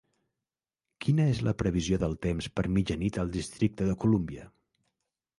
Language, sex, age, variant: Catalan, male, 40-49, Central